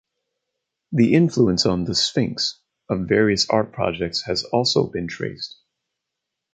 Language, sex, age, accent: English, male, 40-49, United States English